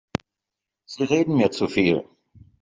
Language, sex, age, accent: German, male, 50-59, Deutschland Deutsch